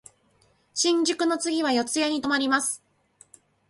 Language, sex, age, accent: Japanese, female, 40-49, 標準語